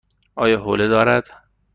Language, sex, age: Persian, male, 19-29